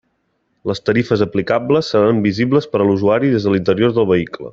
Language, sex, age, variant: Catalan, male, 19-29, Central